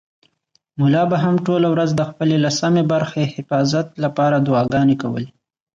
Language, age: Pashto, 19-29